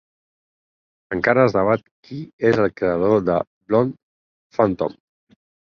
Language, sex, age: Catalan, male, 40-49